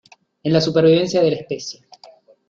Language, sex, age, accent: Spanish, male, 40-49, Rioplatense: Argentina, Uruguay, este de Bolivia, Paraguay